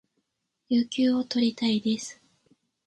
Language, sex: Japanese, female